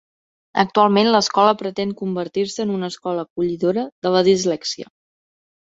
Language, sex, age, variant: Catalan, female, 30-39, Central